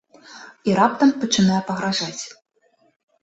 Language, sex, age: Belarusian, female, 19-29